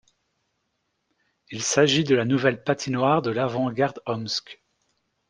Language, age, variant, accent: French, 30-39, Français d'Europe, Français de Belgique